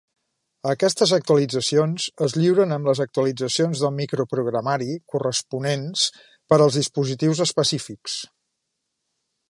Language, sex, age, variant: Catalan, male, 50-59, Central